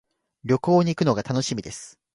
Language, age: Japanese, 19-29